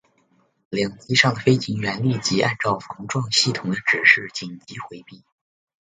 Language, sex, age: Chinese, male, under 19